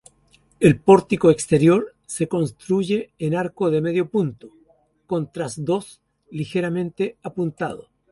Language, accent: Spanish, Chileno: Chile, Cuyo